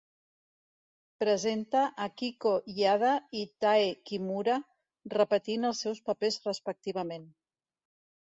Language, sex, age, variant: Catalan, female, 50-59, Central